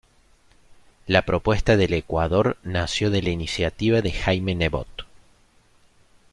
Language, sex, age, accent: Spanish, male, 30-39, Rioplatense: Argentina, Uruguay, este de Bolivia, Paraguay